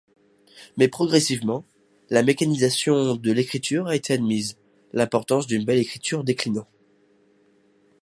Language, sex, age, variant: French, male, under 19, Français de métropole